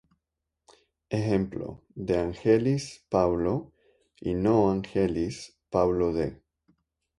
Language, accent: Spanish, Andino-Pacífico: Colombia, Perú, Ecuador, oeste de Bolivia y Venezuela andina